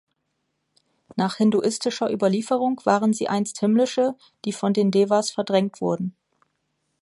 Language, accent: German, Deutschland Deutsch